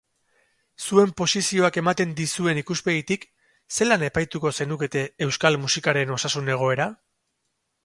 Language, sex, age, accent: Basque, male, 40-49, Mendebalekoa (Araba, Bizkaia, Gipuzkoako mendebaleko herri batzuk)